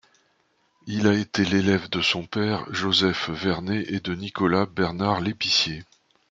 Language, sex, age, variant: French, male, 60-69, Français de métropole